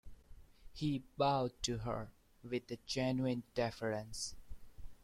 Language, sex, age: English, male, 19-29